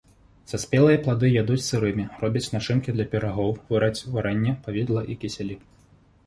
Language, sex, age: Belarusian, male, 19-29